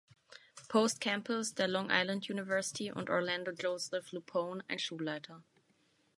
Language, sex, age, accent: German, female, 19-29, Deutschland Deutsch